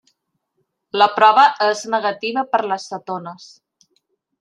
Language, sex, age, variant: Catalan, female, 30-39, Central